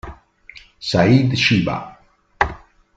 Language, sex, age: Italian, male, 50-59